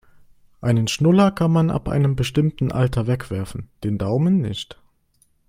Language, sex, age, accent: German, male, 19-29, Deutschland Deutsch